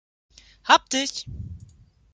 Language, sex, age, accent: German, female, 19-29, Deutschland Deutsch